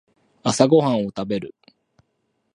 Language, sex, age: Japanese, male, 30-39